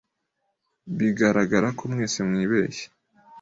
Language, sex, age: Kinyarwanda, male, 19-29